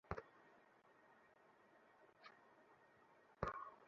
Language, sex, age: Bengali, male, 19-29